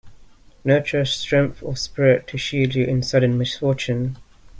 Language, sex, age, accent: English, male, 19-29, England English